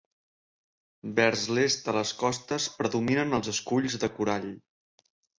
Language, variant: Catalan, Central